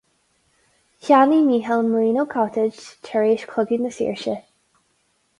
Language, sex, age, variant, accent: Irish, female, 19-29, Gaeilge Uladh, Cainteoir líofa, ní ó dhúchas